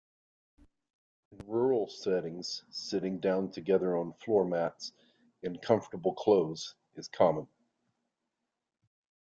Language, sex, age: English, male, 40-49